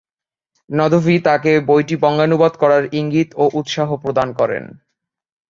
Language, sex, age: Bengali, male, 19-29